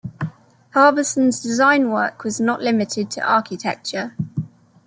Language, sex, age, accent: English, female, 19-29, England English